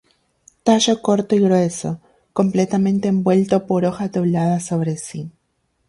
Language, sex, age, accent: Spanish, female, 19-29, Caribe: Cuba, Venezuela, Puerto Rico, República Dominicana, Panamá, Colombia caribeña, México caribeño, Costa del golfo de México